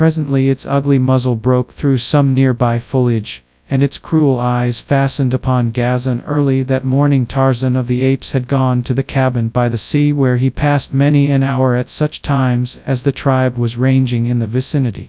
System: TTS, FastPitch